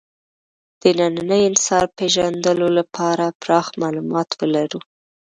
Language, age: Pashto, 19-29